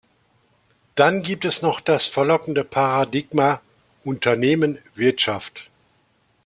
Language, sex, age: German, male, 60-69